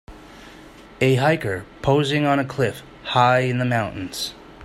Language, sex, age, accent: English, male, 40-49, Canadian English